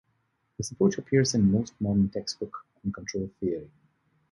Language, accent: English, India and South Asia (India, Pakistan, Sri Lanka)